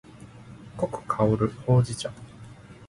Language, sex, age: Japanese, male, 19-29